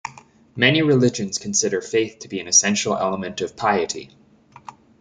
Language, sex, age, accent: English, male, 19-29, Canadian English